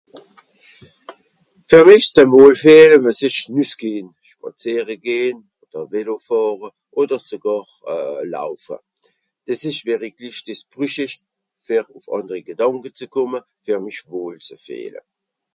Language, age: Swiss German, 60-69